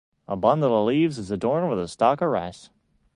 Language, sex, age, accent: English, male, 19-29, United States English